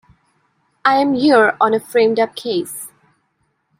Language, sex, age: English, female, 19-29